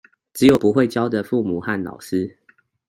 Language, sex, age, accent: Chinese, male, 30-39, 出生地：臺北市